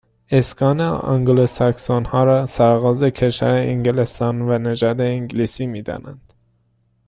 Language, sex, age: Persian, male, 19-29